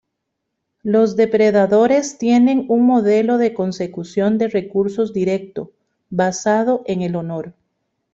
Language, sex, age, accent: Spanish, female, 40-49, América central